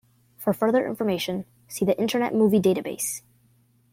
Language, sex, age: English, female, under 19